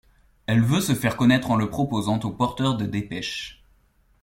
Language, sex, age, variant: French, male, 19-29, Français de métropole